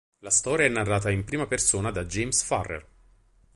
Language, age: Italian, 30-39